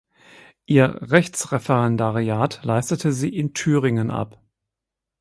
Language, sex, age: German, male, 50-59